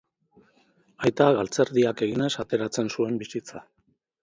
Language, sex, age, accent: Basque, male, 40-49, Mendebalekoa (Araba, Bizkaia, Gipuzkoako mendebaleko herri batzuk)